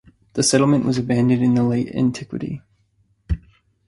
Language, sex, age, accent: English, male, 19-29, United States English